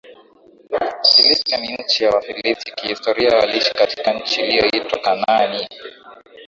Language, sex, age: Swahili, male, 19-29